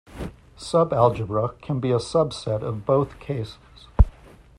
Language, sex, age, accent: English, male, 50-59, United States English